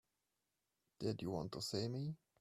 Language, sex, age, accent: English, male, 19-29, England English